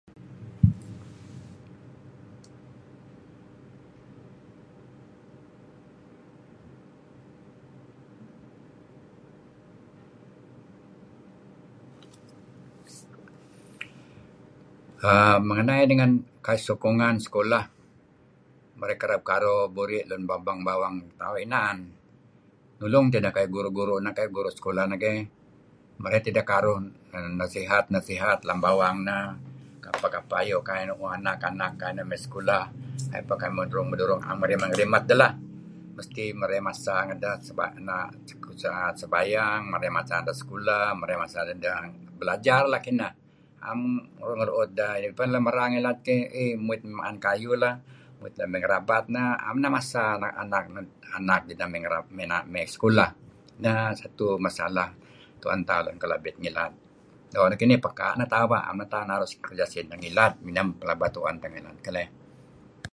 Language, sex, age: Kelabit, male, 70-79